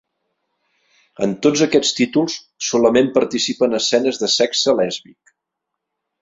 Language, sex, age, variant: Catalan, male, 40-49, Central